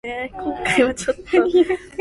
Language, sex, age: Cantonese, female, 19-29